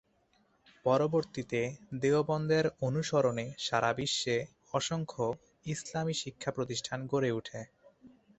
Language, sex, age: Bengali, male, 19-29